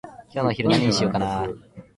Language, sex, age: Japanese, male, 19-29